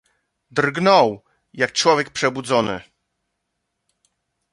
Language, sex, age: Polish, male, 40-49